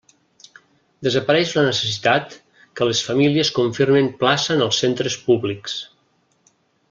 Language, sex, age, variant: Catalan, male, 60-69, Central